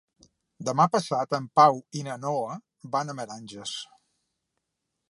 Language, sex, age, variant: Catalan, male, 50-59, Central